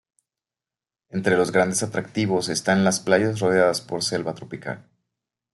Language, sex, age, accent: Spanish, male, 19-29, México